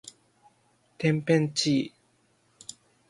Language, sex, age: Japanese, male, 19-29